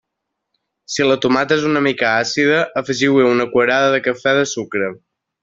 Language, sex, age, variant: Catalan, male, under 19, Balear